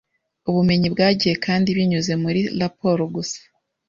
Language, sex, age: Kinyarwanda, female, 19-29